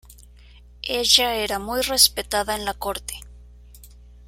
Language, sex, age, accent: Spanish, female, 30-39, México